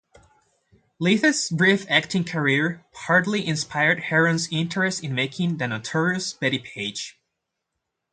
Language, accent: English, United States English